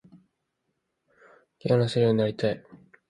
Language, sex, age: Japanese, male, 19-29